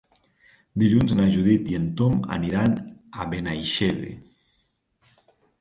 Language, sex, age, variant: Catalan, male, 40-49, Nord-Occidental